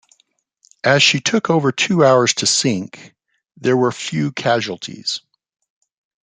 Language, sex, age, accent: English, male, 50-59, United States English